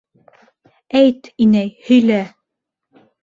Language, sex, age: Bashkir, female, 19-29